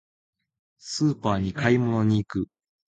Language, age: Japanese, 19-29